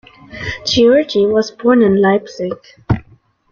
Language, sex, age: English, female, under 19